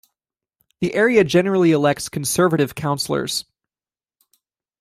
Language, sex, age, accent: English, male, 19-29, United States English